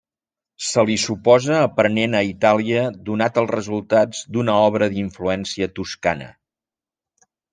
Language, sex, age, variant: Catalan, male, 50-59, Central